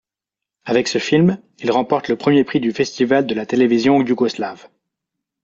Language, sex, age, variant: French, male, 19-29, Français de métropole